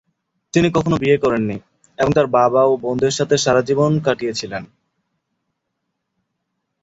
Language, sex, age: Bengali, male, 19-29